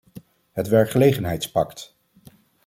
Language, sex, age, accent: Dutch, male, 40-49, Nederlands Nederlands